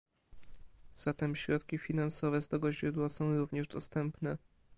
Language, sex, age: Polish, male, under 19